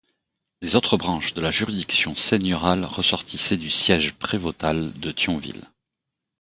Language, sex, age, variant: French, male, 30-39, Français de métropole